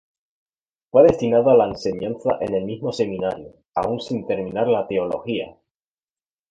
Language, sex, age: Spanish, male, 19-29